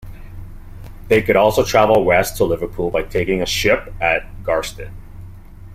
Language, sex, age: English, male, 40-49